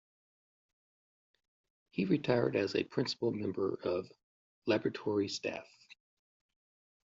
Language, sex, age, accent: English, male, 40-49, United States English